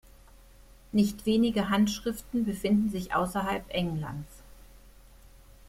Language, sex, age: German, female, 50-59